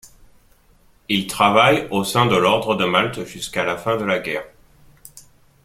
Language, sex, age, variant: French, male, 30-39, Français de métropole